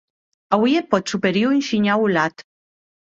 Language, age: Occitan, 50-59